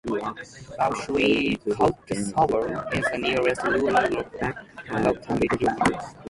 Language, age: English, 19-29